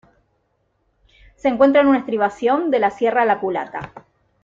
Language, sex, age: Spanish, female, 40-49